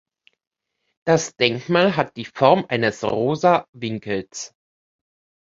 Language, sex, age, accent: German, female, 50-59, Deutschland Deutsch